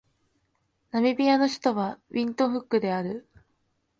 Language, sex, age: Japanese, female, 19-29